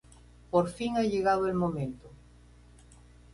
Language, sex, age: Spanish, female, 60-69